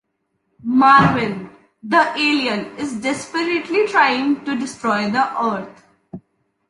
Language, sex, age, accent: English, female, 19-29, India and South Asia (India, Pakistan, Sri Lanka)